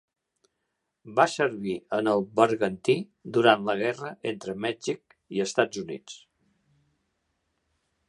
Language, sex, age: Catalan, male, 60-69